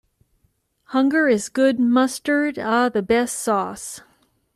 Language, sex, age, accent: English, female, 50-59, United States English